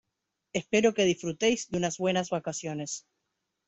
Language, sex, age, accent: Spanish, female, 40-49, Rioplatense: Argentina, Uruguay, este de Bolivia, Paraguay